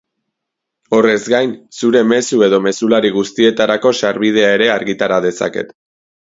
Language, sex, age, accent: Basque, male, 19-29, Mendebalekoa (Araba, Bizkaia, Gipuzkoako mendebaleko herri batzuk)